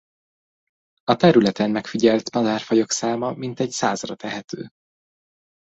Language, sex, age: Hungarian, male, 30-39